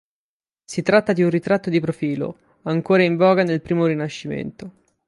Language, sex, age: Italian, male, 19-29